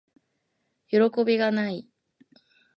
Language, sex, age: Japanese, female, 19-29